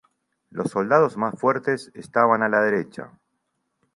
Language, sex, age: Spanish, male, 40-49